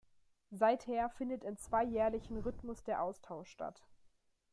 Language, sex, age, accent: German, female, 19-29, Deutschland Deutsch